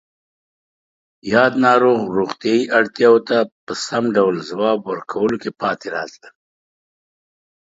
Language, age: Pashto, 50-59